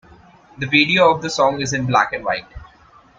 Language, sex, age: English, male, 19-29